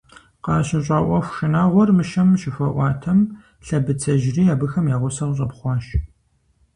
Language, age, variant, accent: Kabardian, 19-29, Адыгэбзэ (Къэбэрдей, Кирил, псоми зэдай), Джылэхъстэней (Gilahsteney)